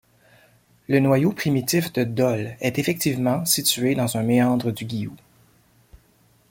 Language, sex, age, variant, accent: French, male, 40-49, Français d'Amérique du Nord, Français du Canada